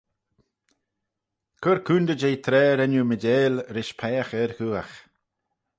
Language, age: Manx, 40-49